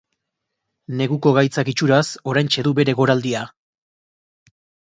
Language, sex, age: Basque, male, 30-39